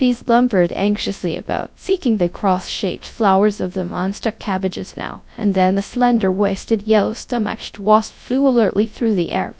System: TTS, GradTTS